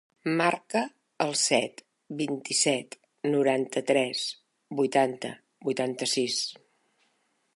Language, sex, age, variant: Catalan, female, 60-69, Central